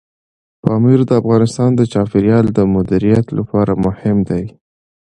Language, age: Pashto, 19-29